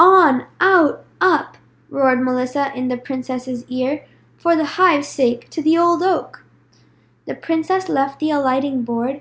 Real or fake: real